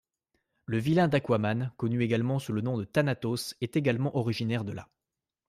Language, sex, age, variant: French, male, 19-29, Français de métropole